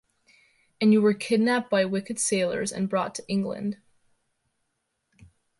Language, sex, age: English, female, under 19